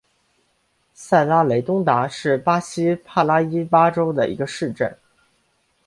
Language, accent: Chinese, 出生地：辽宁省